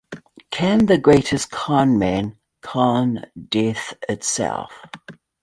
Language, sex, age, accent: English, female, 50-59, New Zealand English